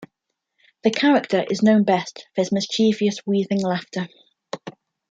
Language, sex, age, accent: English, female, 19-29, England English